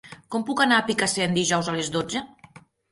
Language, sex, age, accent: Catalan, female, 30-39, Ebrenc